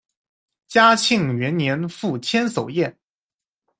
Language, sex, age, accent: Chinese, male, 19-29, 出生地：江苏省